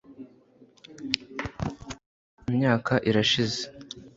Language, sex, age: Kinyarwanda, male, under 19